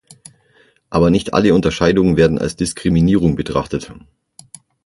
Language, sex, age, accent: German, male, 40-49, Deutschland Deutsch; Österreichisches Deutsch